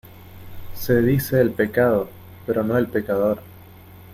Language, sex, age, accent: Spanish, male, 19-29, Rioplatense: Argentina, Uruguay, este de Bolivia, Paraguay